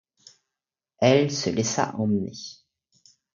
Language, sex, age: French, male, under 19